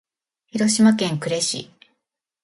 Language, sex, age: Japanese, female, 40-49